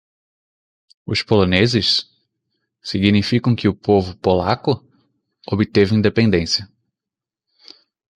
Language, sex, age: Portuguese, male, 19-29